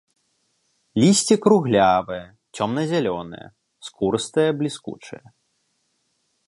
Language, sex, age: Belarusian, male, 19-29